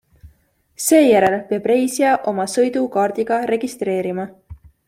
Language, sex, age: Estonian, female, 19-29